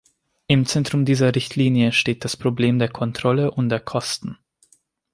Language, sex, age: German, male, 19-29